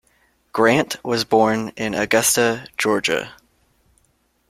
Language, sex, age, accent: English, male, 19-29, United States English